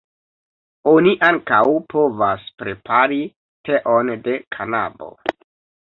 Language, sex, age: Esperanto, male, 30-39